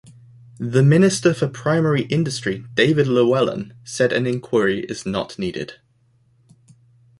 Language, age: English, 19-29